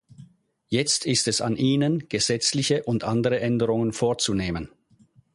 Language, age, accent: German, 50-59, Schweizerdeutsch